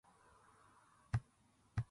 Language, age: Japanese, 19-29